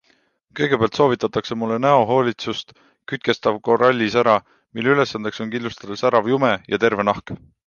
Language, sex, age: Estonian, male, 19-29